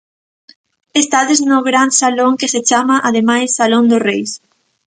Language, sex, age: Galician, female, 19-29